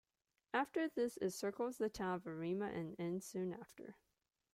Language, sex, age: English, female, 19-29